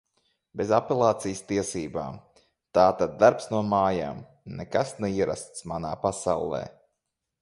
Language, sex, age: Latvian, male, 30-39